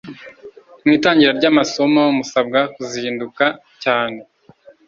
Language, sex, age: Kinyarwanda, male, 19-29